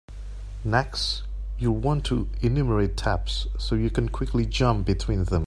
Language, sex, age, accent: English, male, 30-39, Hong Kong English